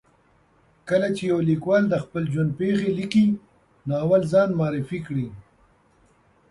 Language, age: Pashto, 50-59